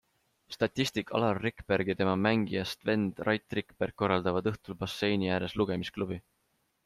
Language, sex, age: Estonian, male, 19-29